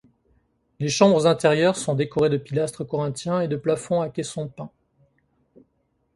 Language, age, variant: French, 50-59, Français de métropole